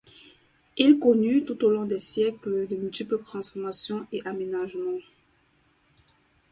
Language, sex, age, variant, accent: French, female, 19-29, Français d'Afrique subsaharienne et des îles africaines, Français du Cameroun